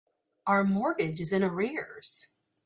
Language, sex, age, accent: English, female, 40-49, United States English